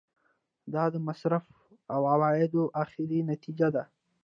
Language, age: Pashto, 19-29